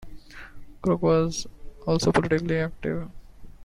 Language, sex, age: English, male, 19-29